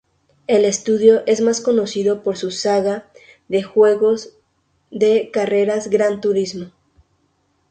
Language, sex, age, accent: Spanish, female, 19-29, México